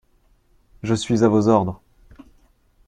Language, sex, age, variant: French, male, 19-29, Français de métropole